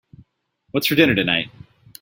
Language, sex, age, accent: English, male, 30-39, United States English